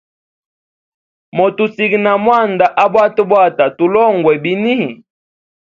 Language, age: Hemba, 19-29